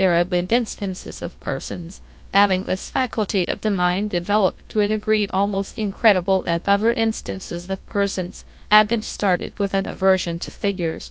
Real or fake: fake